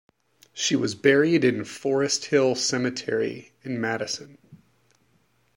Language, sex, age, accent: English, male, 30-39, United States English